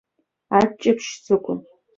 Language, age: Abkhazian, under 19